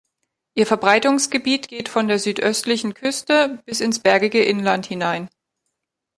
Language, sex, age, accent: German, female, 40-49, Deutschland Deutsch